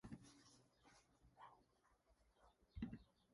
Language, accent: English, United States English